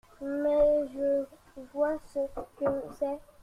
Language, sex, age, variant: French, male, 40-49, Français de métropole